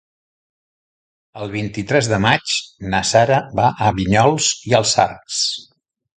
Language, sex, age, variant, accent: Catalan, male, 60-69, Central, central